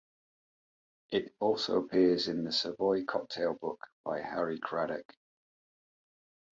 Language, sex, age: English, male, 40-49